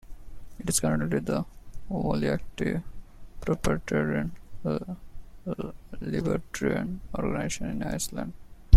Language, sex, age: English, male, 19-29